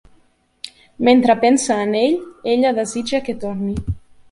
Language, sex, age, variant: Catalan, female, 19-29, Central